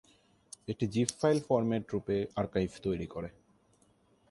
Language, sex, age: Bengali, male, 19-29